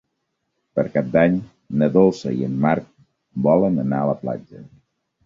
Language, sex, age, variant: Catalan, male, 50-59, Central